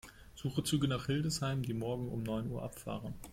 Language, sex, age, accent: German, male, 19-29, Deutschland Deutsch